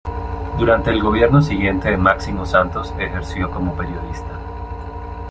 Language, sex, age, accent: Spanish, male, 30-39, Andino-Pacífico: Colombia, Perú, Ecuador, oeste de Bolivia y Venezuela andina